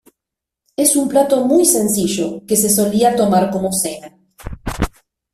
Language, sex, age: Spanish, female, 40-49